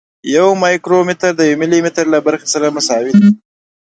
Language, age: Pashto, 30-39